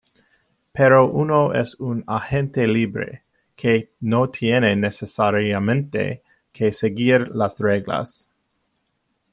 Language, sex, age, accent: Spanish, male, 30-39, México